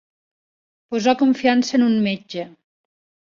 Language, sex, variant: Catalan, female, Nord-Occidental